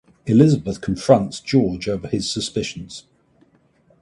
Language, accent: English, England English